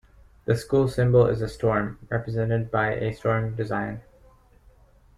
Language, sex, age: English, male, 19-29